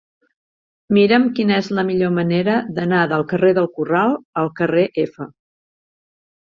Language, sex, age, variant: Catalan, female, 50-59, Central